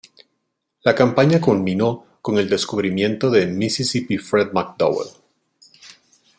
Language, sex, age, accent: Spanish, male, 40-49, Andino-Pacífico: Colombia, Perú, Ecuador, oeste de Bolivia y Venezuela andina